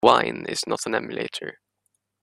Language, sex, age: English, male, under 19